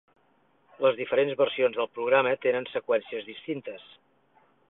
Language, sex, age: Catalan, male, 60-69